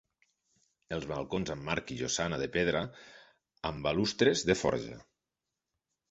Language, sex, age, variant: Catalan, male, 40-49, Central